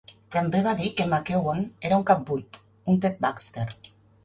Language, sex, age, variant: Catalan, female, 40-49, Nord-Occidental